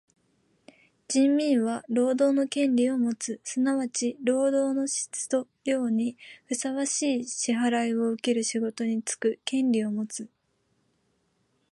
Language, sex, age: Japanese, female, 19-29